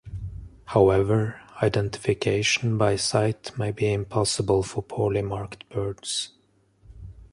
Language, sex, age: English, male, 30-39